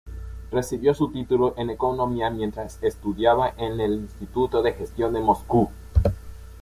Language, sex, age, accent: Spanish, male, under 19, Caribe: Cuba, Venezuela, Puerto Rico, República Dominicana, Panamá, Colombia caribeña, México caribeño, Costa del golfo de México